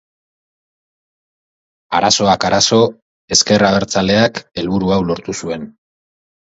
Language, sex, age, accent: Basque, male, 30-39, Erdialdekoa edo Nafarra (Gipuzkoa, Nafarroa)